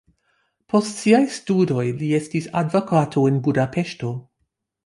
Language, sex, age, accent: Esperanto, female, 50-59, Internacia